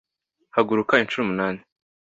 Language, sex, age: Kinyarwanda, male, under 19